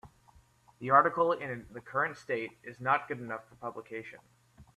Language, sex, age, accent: English, male, 19-29, United States English